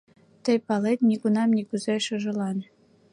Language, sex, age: Mari, female, 19-29